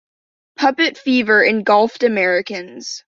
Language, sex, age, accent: English, female, under 19, United States English